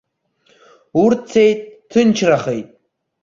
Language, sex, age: Abkhazian, male, under 19